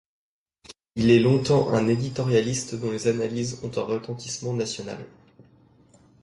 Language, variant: French, Français de métropole